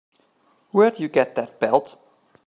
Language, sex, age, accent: English, male, 30-39, England English